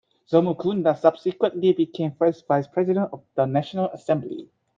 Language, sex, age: English, male, 19-29